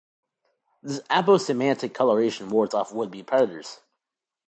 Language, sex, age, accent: English, male, under 19, United States English